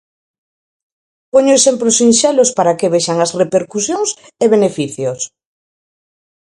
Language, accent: Galician, Normativo (estándar)